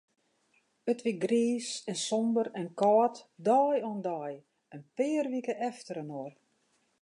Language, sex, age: Western Frisian, female, 60-69